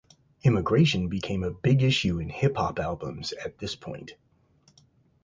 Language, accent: English, United States English